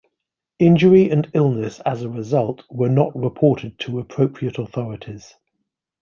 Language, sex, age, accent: English, male, 50-59, England English